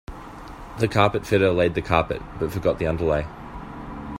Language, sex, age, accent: English, male, 30-39, Australian English